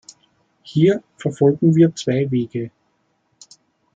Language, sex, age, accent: German, male, 40-49, Österreichisches Deutsch